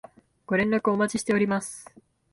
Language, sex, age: Japanese, female, 19-29